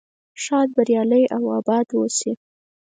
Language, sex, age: Pashto, female, under 19